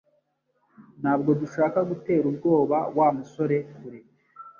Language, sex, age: Kinyarwanda, male, 30-39